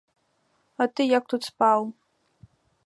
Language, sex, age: Belarusian, female, 19-29